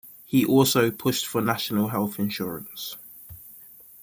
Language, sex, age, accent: English, male, 30-39, England English